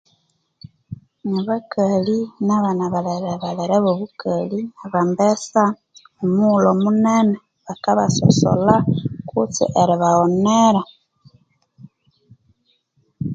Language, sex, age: Konzo, female, 30-39